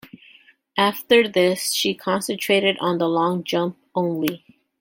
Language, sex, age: English, female, 19-29